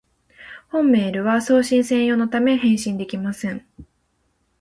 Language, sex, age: Japanese, female, 19-29